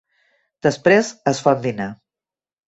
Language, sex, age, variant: Catalan, female, 50-59, Central